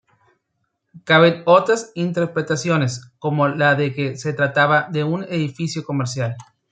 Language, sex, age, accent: Spanish, male, 30-39, México